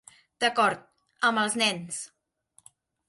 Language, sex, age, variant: Catalan, female, under 19, Central